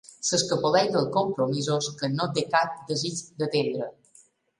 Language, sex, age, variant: Catalan, female, 40-49, Balear